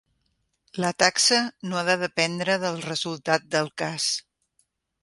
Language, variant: Catalan, Central